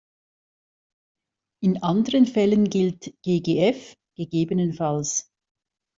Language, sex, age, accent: German, female, 50-59, Schweizerdeutsch